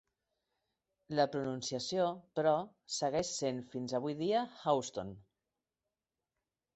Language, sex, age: Catalan, female, 50-59